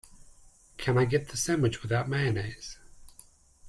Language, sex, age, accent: English, male, 30-39, New Zealand English